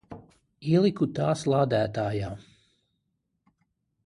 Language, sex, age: Latvian, male, 40-49